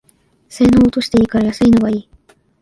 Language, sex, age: Japanese, female, 19-29